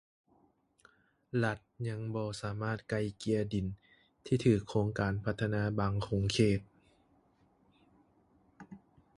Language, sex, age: Lao, male, 19-29